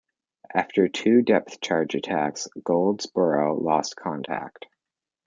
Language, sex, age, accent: English, male, under 19, Canadian English